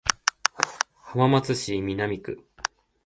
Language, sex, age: Japanese, male, 19-29